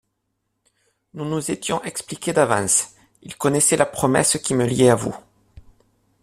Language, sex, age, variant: French, male, 30-39, Français de métropole